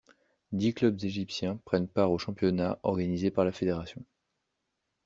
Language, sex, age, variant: French, male, 19-29, Français de métropole